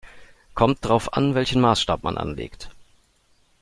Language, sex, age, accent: German, male, 30-39, Deutschland Deutsch